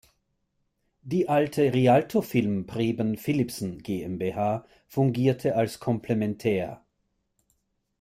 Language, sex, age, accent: German, male, 40-49, Österreichisches Deutsch